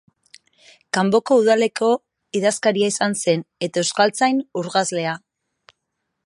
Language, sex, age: Basque, female, 40-49